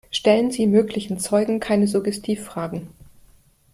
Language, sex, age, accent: German, female, 50-59, Deutschland Deutsch